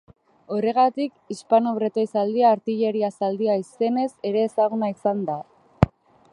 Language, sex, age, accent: Basque, female, 19-29, Mendebalekoa (Araba, Bizkaia, Gipuzkoako mendebaleko herri batzuk)